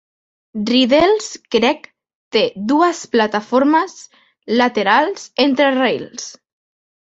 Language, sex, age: Catalan, female, under 19